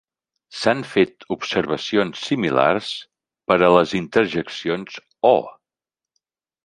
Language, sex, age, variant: Catalan, male, 50-59, Central